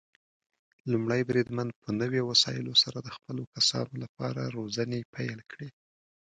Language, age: Pashto, 19-29